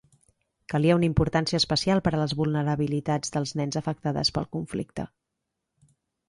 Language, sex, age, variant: Catalan, female, 40-49, Central